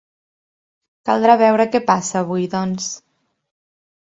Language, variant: Catalan, Central